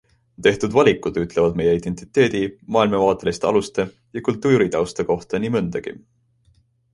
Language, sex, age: Estonian, male, 19-29